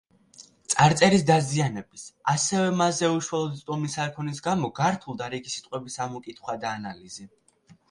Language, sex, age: Georgian, male, 19-29